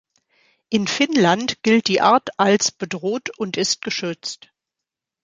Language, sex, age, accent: German, female, 50-59, Deutschland Deutsch